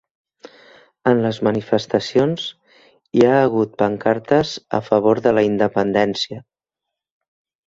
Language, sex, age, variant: Catalan, female, 50-59, Central